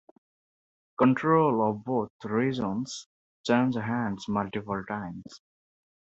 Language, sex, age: English, male, under 19